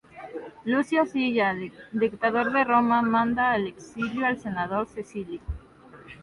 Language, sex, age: Spanish, female, 19-29